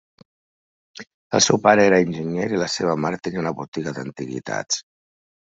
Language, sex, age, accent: Catalan, male, 50-59, valencià